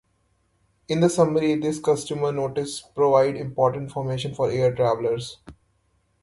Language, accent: English, India and South Asia (India, Pakistan, Sri Lanka)